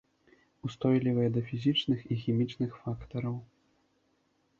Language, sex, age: Belarusian, male, 19-29